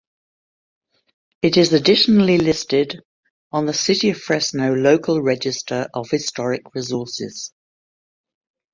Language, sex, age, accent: English, female, 50-59, England English